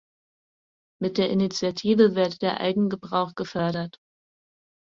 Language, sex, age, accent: German, female, 40-49, Deutschland Deutsch